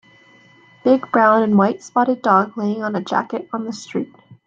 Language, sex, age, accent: English, female, 19-29, United States English